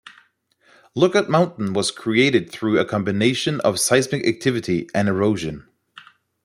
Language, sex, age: English, male, 30-39